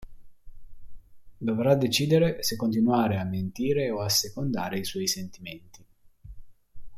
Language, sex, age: Italian, male, 19-29